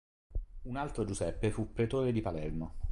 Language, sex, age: Italian, male, 30-39